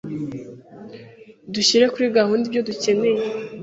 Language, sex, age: Kinyarwanda, female, 19-29